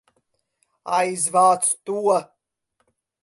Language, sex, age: Latvian, female, 40-49